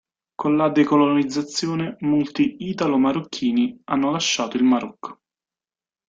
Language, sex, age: Italian, male, 30-39